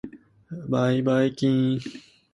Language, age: Japanese, 19-29